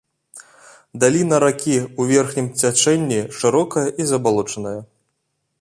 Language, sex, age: Belarusian, male, 30-39